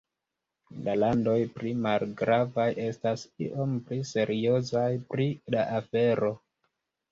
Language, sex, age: Esperanto, male, 19-29